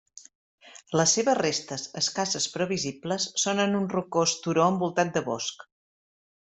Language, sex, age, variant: Catalan, female, 40-49, Central